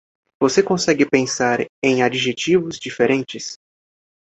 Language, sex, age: Portuguese, male, 19-29